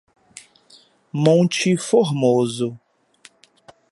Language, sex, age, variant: Portuguese, male, 19-29, Portuguese (Brasil)